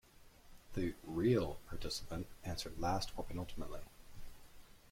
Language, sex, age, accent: English, male, 19-29, United States English